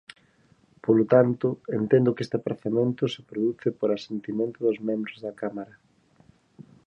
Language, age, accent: Galician, 40-49, Normativo (estándar)